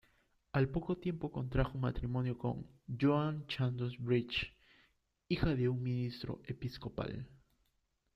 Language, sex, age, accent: Spanish, male, 19-29, Andino-Pacífico: Colombia, Perú, Ecuador, oeste de Bolivia y Venezuela andina